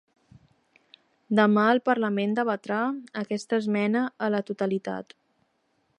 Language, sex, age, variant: Catalan, female, 19-29, Central